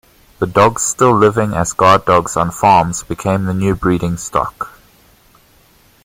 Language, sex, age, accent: English, male, 19-29, Southern African (South Africa, Zimbabwe, Namibia)